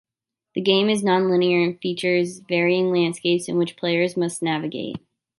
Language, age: English, 19-29